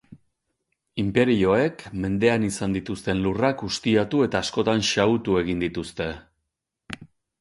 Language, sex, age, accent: Basque, male, 50-59, Erdialdekoa edo Nafarra (Gipuzkoa, Nafarroa)